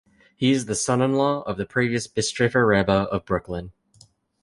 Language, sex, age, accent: English, male, 19-29, United States English